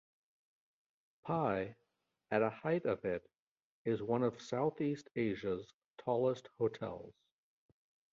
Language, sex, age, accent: English, male, 50-59, United States English